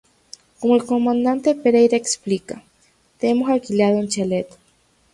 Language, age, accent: Spanish, 19-29, Andino-Pacífico: Colombia, Perú, Ecuador, oeste de Bolivia y Venezuela andina